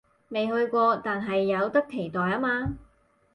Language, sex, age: Cantonese, female, 30-39